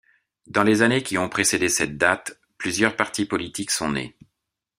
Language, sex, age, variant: French, male, 50-59, Français de métropole